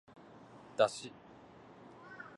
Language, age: Japanese, 30-39